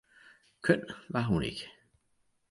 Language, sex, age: Danish, male, 40-49